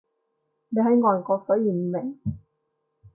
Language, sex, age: Cantonese, female, 19-29